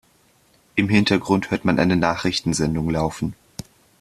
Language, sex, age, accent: German, male, under 19, Deutschland Deutsch